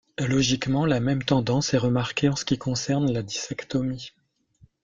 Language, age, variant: French, 40-49, Français de métropole